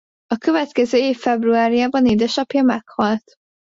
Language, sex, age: Hungarian, female, under 19